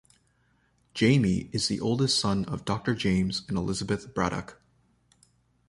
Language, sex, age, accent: English, male, 30-39, Canadian English